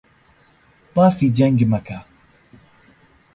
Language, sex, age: Central Kurdish, male, 19-29